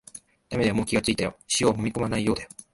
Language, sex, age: Japanese, male, 19-29